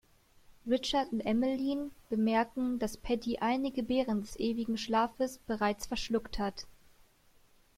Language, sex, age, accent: German, female, 19-29, Deutschland Deutsch